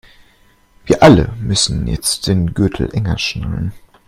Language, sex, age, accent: German, male, 19-29, Deutschland Deutsch